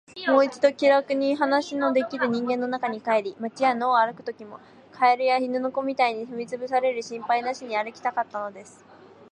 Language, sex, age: Japanese, female, under 19